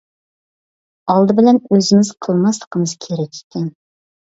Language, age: Uyghur, under 19